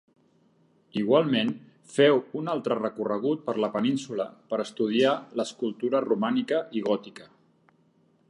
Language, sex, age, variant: Catalan, male, 50-59, Central